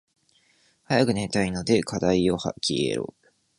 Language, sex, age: Japanese, male, 19-29